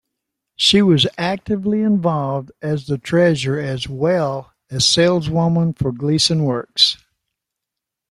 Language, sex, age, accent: English, male, 90+, United States English